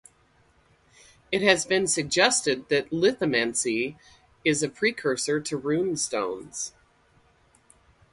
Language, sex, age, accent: English, female, 50-59, United States English